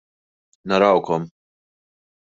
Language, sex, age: Maltese, male, 19-29